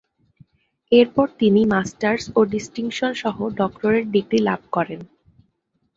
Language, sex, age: Bengali, female, 19-29